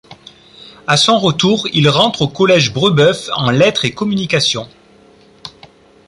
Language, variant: French, Français de métropole